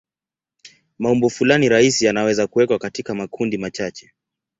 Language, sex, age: Swahili, male, 19-29